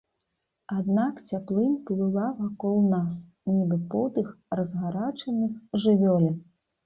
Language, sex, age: Belarusian, female, 30-39